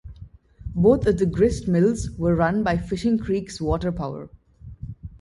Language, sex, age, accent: English, female, 19-29, India and South Asia (India, Pakistan, Sri Lanka)